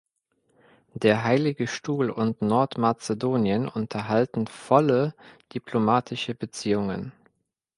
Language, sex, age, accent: German, male, 30-39, Deutschland Deutsch